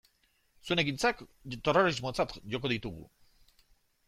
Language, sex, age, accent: Basque, male, 50-59, Mendebalekoa (Araba, Bizkaia, Gipuzkoako mendebaleko herri batzuk)